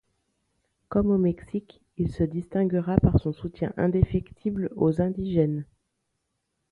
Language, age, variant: French, 30-39, Français de métropole